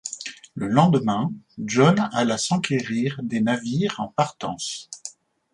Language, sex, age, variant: French, male, 40-49, Français de métropole